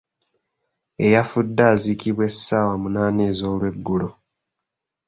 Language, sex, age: Ganda, male, 19-29